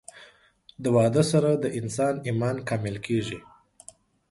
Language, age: Pashto, 30-39